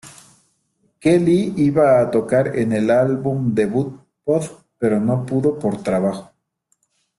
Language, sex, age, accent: Spanish, male, 30-39, México